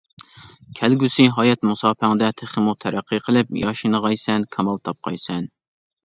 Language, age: Uyghur, 19-29